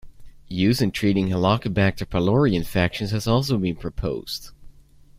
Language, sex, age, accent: English, male, under 19, United States English